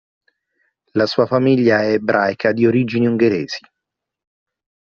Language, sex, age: Italian, male, 40-49